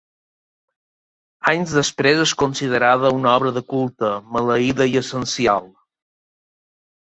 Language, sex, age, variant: Catalan, male, 30-39, Balear